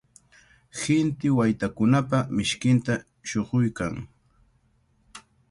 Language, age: Cajatambo North Lima Quechua, 19-29